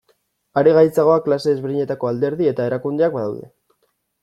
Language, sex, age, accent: Basque, male, 19-29, Erdialdekoa edo Nafarra (Gipuzkoa, Nafarroa)